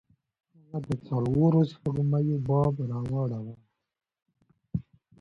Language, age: Pashto, 19-29